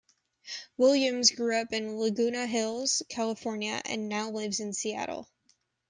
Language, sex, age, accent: English, female, 19-29, United States English